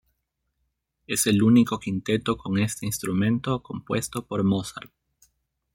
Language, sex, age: Spanish, male, 30-39